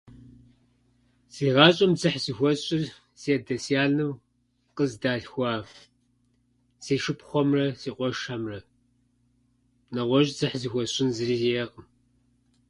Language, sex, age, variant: Kabardian, male, 50-59, Адыгэбзэ (Къэбэрдей, Кирил, псоми зэдай)